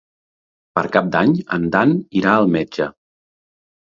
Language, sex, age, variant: Catalan, male, 40-49, Central